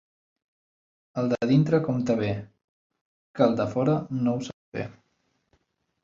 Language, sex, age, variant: Catalan, male, 19-29, Central